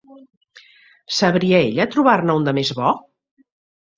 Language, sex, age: Catalan, female, 50-59